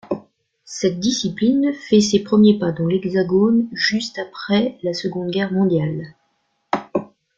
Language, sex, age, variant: French, female, 40-49, Français de métropole